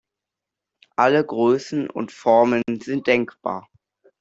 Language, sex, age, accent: German, male, under 19, Deutschland Deutsch